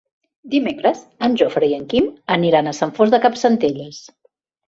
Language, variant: Catalan, Central